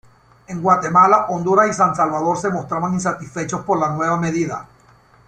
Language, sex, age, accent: Spanish, male, 60-69, Caribe: Cuba, Venezuela, Puerto Rico, República Dominicana, Panamá, Colombia caribeña, México caribeño, Costa del golfo de México